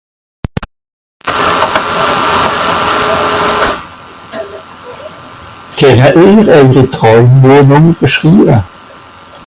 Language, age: Swiss German, 70-79